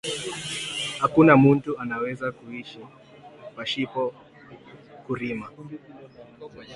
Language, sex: Swahili, male